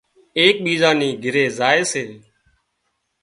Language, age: Wadiyara Koli, 19-29